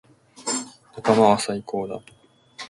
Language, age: Japanese, 19-29